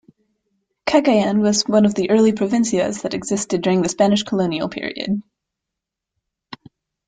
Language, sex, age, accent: English, female, 19-29, United States English